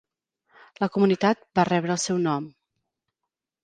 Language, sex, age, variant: Catalan, female, 40-49, Central